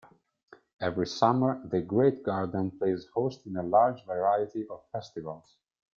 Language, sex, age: English, male, 19-29